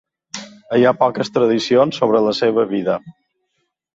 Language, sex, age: Catalan, male, 50-59